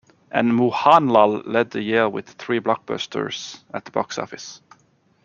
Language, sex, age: English, male, 30-39